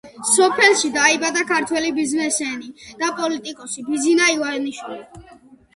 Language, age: Georgian, 19-29